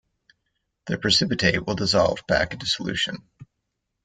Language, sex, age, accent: English, male, 40-49, United States English